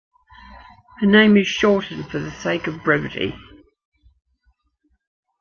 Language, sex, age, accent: English, female, 60-69, Australian English